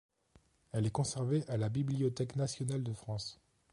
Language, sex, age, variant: French, male, 19-29, Français de métropole